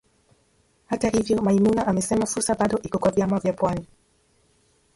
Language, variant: Swahili, Kiswahili cha Bara ya Kenya